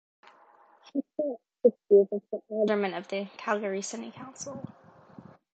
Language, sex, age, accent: English, female, 19-29, United States English